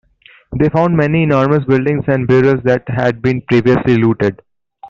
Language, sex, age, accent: English, male, 19-29, India and South Asia (India, Pakistan, Sri Lanka)